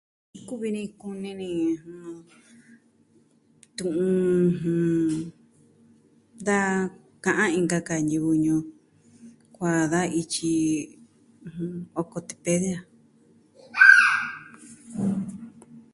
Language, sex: Southwestern Tlaxiaco Mixtec, female